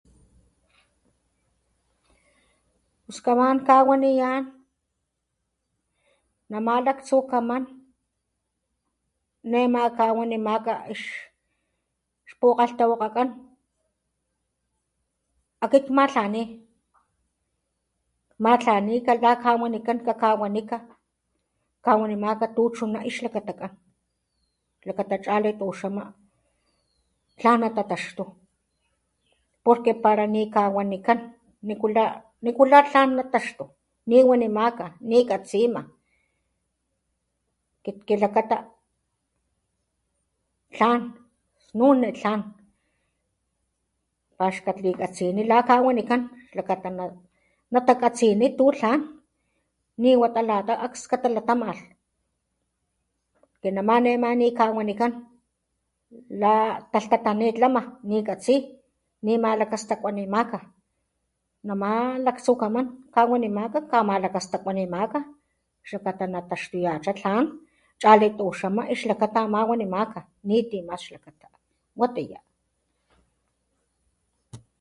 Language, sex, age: Papantla Totonac, female, 40-49